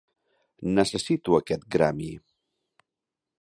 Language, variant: Catalan, Central